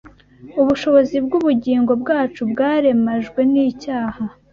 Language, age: Kinyarwanda, 19-29